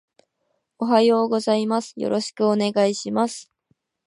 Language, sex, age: Japanese, female, 19-29